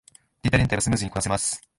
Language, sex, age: Japanese, male, 19-29